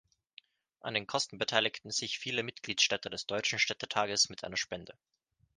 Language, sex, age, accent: German, male, 19-29, Österreichisches Deutsch